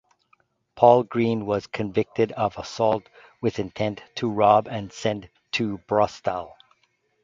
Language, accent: English, Canadian English